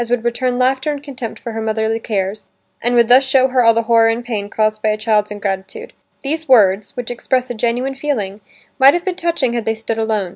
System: none